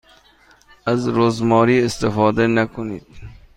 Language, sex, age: Persian, male, 30-39